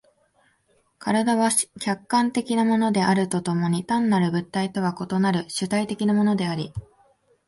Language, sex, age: Japanese, female, 19-29